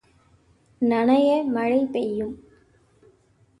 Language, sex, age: Tamil, female, 19-29